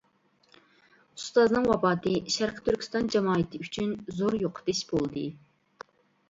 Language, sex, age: Uyghur, female, 30-39